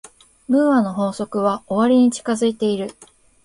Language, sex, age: Japanese, female, 19-29